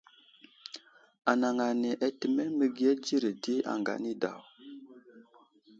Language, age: Wuzlam, 19-29